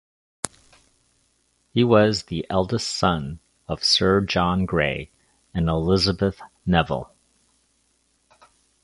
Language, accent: English, United States English